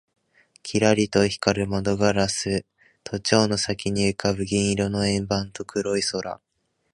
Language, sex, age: Japanese, male, under 19